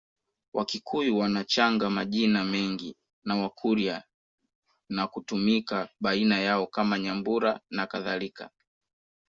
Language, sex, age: Swahili, male, 19-29